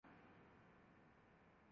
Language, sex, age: Urdu, male, 19-29